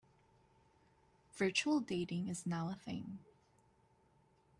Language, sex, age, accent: English, female, 19-29, United States English